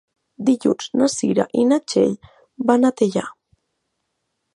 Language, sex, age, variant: Catalan, female, 19-29, Nord-Occidental